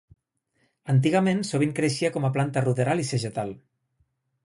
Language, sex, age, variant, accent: Catalan, male, 30-39, Nord-Occidental, nord-occidental